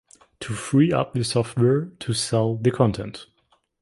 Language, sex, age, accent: English, male, 19-29, England English